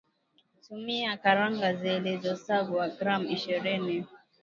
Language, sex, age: Swahili, female, 19-29